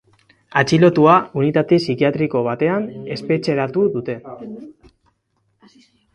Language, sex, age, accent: Basque, male, 19-29, Mendebalekoa (Araba, Bizkaia, Gipuzkoako mendebaleko herri batzuk)